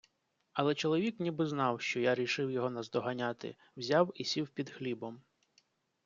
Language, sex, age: Ukrainian, male, 40-49